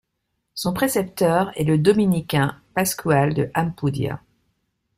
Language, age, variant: French, 50-59, Français de métropole